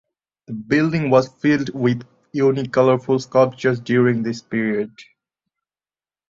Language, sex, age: English, male, 19-29